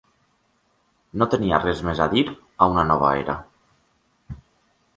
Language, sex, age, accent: Catalan, male, 19-29, valencià